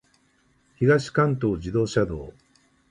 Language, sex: Japanese, male